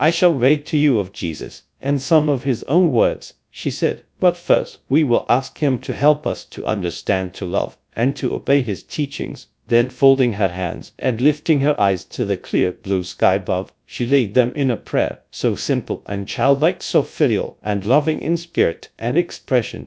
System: TTS, GradTTS